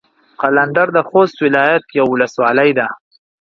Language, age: Pashto, 19-29